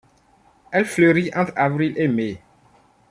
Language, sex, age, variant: French, male, 30-39, Français d'Afrique subsaharienne et des îles africaines